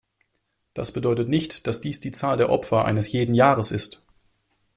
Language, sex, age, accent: German, male, 19-29, Deutschland Deutsch